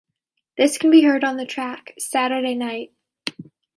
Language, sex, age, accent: English, female, 19-29, United States English